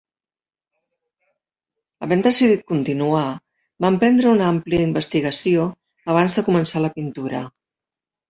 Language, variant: Catalan, Central